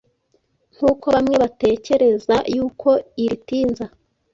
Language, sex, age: Kinyarwanda, female, 30-39